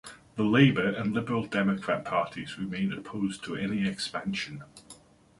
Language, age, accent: English, 40-49, England English